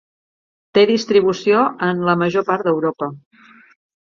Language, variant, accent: Catalan, Central, central